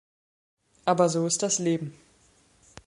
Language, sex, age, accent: German, male, under 19, Deutschland Deutsch